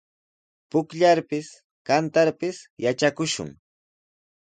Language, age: Sihuas Ancash Quechua, 19-29